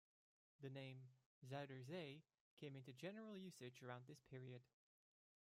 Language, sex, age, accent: English, male, 19-29, England English